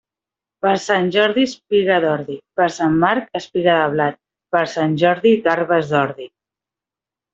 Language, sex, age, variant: Catalan, female, 30-39, Central